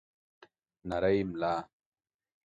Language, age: Pashto, 30-39